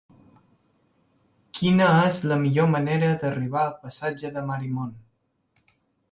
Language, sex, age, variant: Catalan, male, 19-29, Balear